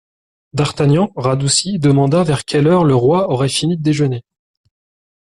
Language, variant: French, Français de métropole